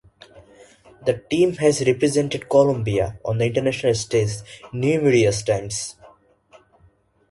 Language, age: English, 19-29